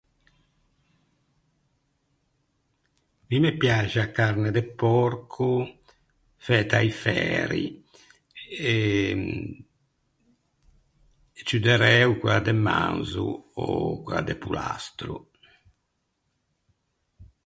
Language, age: Ligurian, 70-79